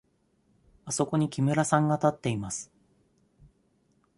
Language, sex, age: Japanese, male, 30-39